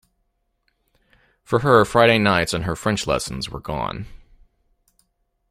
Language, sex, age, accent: English, male, 40-49, United States English